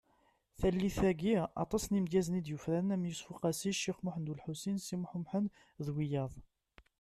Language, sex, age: Kabyle, male, 30-39